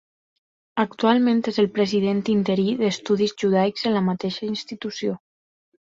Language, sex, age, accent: Catalan, female, under 19, valencià